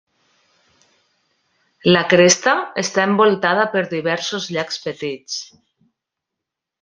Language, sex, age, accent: Catalan, female, 30-39, valencià